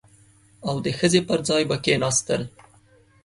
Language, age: Pashto, 19-29